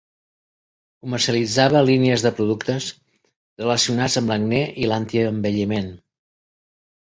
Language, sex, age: Catalan, male, 60-69